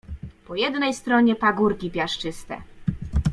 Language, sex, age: Polish, female, 19-29